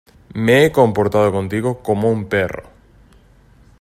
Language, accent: Spanish, España: Norte peninsular (Asturias, Castilla y León, Cantabria, País Vasco, Navarra, Aragón, La Rioja, Guadalajara, Cuenca)